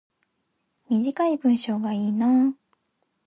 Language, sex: Japanese, female